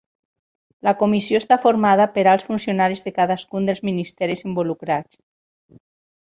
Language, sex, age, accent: Catalan, female, 40-49, valencià